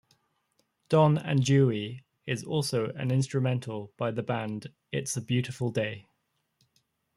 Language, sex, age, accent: English, male, 19-29, England English